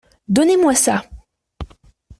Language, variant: French, Français de métropole